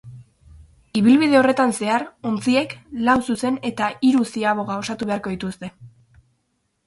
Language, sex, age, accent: Basque, female, under 19, Mendebalekoa (Araba, Bizkaia, Gipuzkoako mendebaleko herri batzuk)